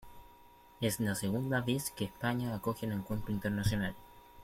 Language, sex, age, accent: Spanish, male, 19-29, Chileno: Chile, Cuyo